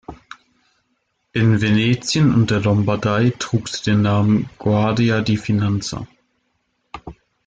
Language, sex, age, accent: German, male, 30-39, Deutschland Deutsch